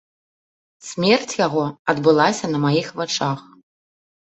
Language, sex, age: Belarusian, female, 30-39